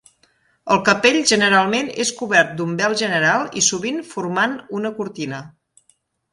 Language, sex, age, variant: Catalan, female, 40-49, Central